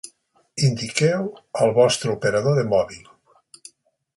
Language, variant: Catalan, Central